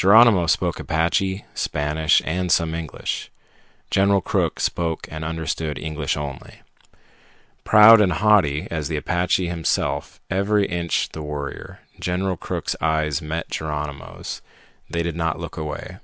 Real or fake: real